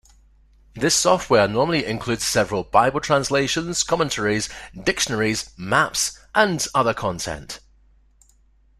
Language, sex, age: English, male, 40-49